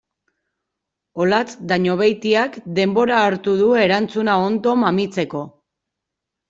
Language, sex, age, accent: Basque, female, 30-39, Erdialdekoa edo Nafarra (Gipuzkoa, Nafarroa)